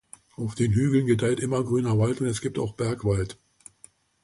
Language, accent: German, Deutschland Deutsch